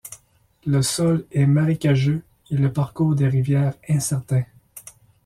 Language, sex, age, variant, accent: French, male, 40-49, Français d'Amérique du Nord, Français du Canada